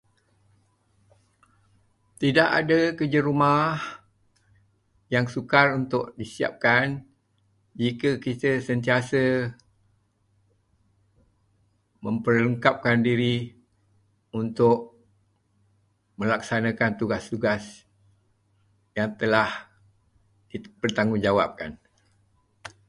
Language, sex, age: Malay, male, 70-79